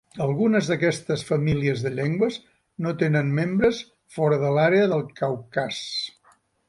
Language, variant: Catalan, Central